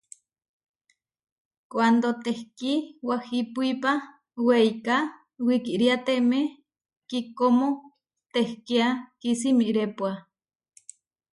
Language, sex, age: Huarijio, female, 30-39